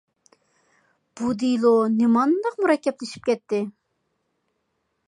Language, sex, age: Uyghur, female, 40-49